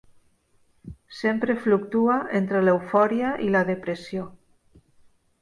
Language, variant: Catalan, Nord-Occidental